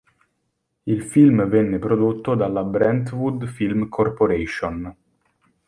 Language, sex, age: Italian, male, 19-29